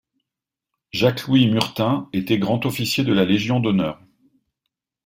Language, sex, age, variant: French, male, 50-59, Français de métropole